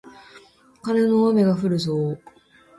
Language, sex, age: Japanese, female, 19-29